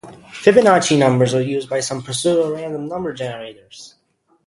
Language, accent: English, United States English